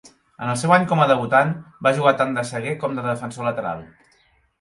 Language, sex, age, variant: Catalan, male, 30-39, Central